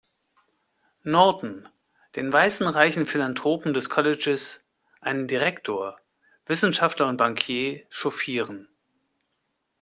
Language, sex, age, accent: German, male, 50-59, Deutschland Deutsch